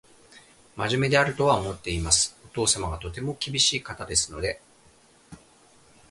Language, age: Japanese, 40-49